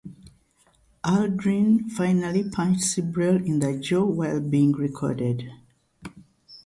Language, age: English, 40-49